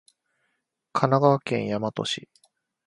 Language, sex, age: Japanese, male, 19-29